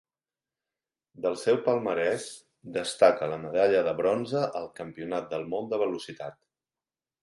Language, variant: Catalan, Central